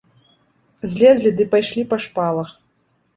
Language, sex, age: Belarusian, female, 30-39